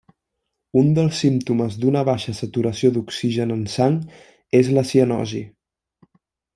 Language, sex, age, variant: Catalan, male, 19-29, Central